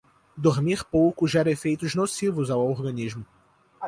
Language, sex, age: Portuguese, male, 19-29